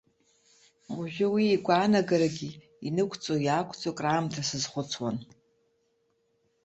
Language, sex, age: Abkhazian, female, 50-59